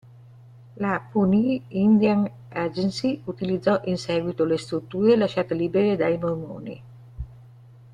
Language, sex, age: Italian, female, 70-79